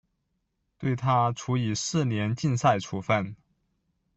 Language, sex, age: Chinese, male, 30-39